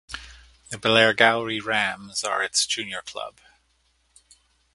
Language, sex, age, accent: English, male, 50-59, Canadian English